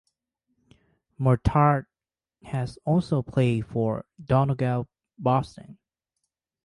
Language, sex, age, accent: English, male, 19-29, Canadian English